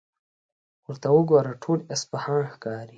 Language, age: Pashto, under 19